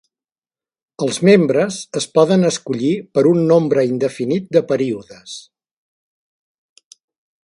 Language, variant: Catalan, Central